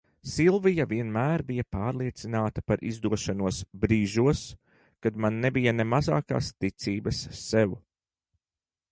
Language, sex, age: Latvian, male, 40-49